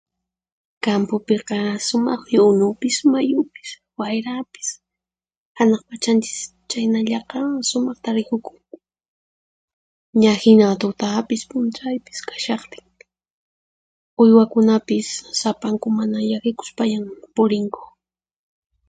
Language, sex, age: Puno Quechua, female, 19-29